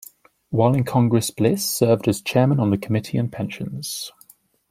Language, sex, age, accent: English, male, 19-29, England English